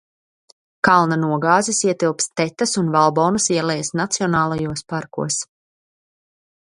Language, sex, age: Latvian, female, 30-39